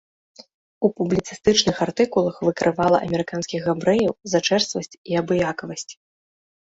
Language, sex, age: Belarusian, female, 19-29